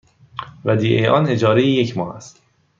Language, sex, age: Persian, male, 30-39